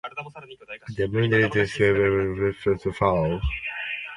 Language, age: English, 19-29